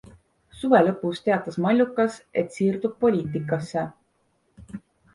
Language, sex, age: Estonian, female, 19-29